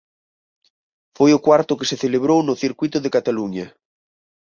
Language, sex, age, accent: Galician, male, 19-29, Normativo (estándar)